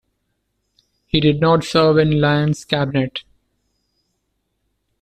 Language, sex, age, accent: English, male, 40-49, India and South Asia (India, Pakistan, Sri Lanka)